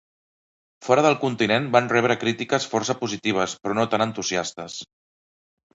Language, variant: Catalan, Central